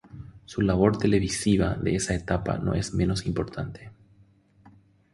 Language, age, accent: Spanish, 30-39, Rioplatense: Argentina, Uruguay, este de Bolivia, Paraguay